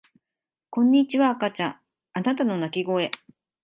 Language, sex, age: Japanese, female, 40-49